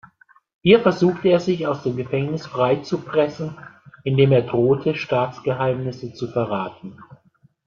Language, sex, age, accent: German, male, 50-59, Deutschland Deutsch